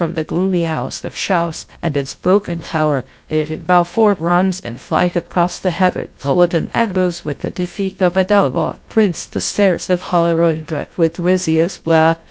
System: TTS, GlowTTS